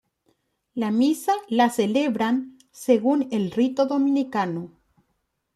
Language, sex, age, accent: Spanish, female, 30-39, Rioplatense: Argentina, Uruguay, este de Bolivia, Paraguay